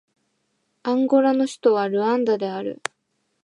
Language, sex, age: Japanese, female, 19-29